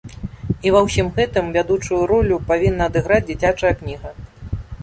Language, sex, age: Belarusian, female, 40-49